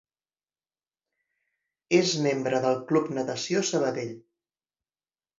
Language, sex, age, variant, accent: Catalan, female, 50-59, Central, central